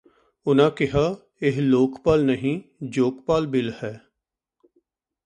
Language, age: Punjabi, 40-49